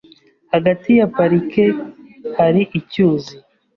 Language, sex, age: Kinyarwanda, male, 30-39